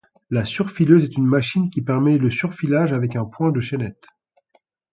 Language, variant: French, Français de métropole